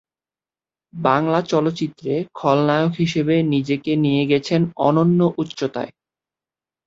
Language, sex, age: Bengali, male, 19-29